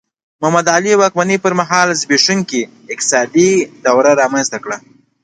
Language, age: Pashto, 30-39